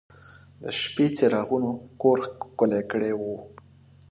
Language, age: Pashto, 30-39